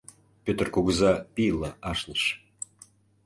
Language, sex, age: Mari, male, 50-59